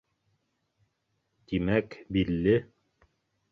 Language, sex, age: Bashkir, male, 30-39